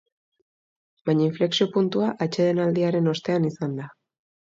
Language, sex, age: Basque, female, 30-39